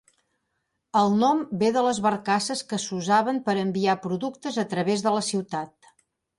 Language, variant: Catalan, Central